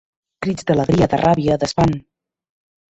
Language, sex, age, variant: Catalan, female, 50-59, Central